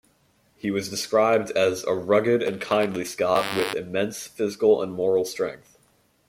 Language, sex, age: English, male, under 19